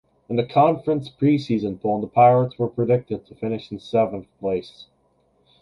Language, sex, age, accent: English, male, under 19, United States English